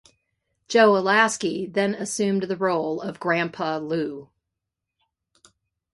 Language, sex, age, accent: English, female, 60-69, United States English